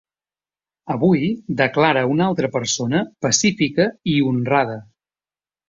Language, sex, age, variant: Catalan, male, 30-39, Central